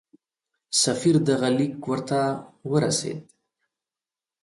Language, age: Pashto, 30-39